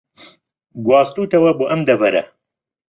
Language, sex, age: Central Kurdish, male, 50-59